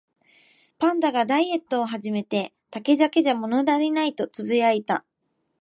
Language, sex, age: Japanese, female, 19-29